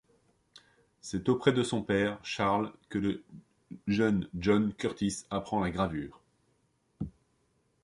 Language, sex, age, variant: French, male, 40-49, Français de métropole